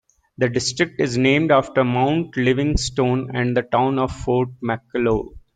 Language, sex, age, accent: English, male, 19-29, United States English